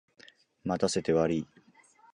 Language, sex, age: Japanese, male, 19-29